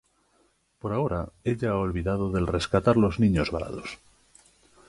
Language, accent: Spanish, España: Norte peninsular (Asturias, Castilla y León, Cantabria, País Vasco, Navarra, Aragón, La Rioja, Guadalajara, Cuenca)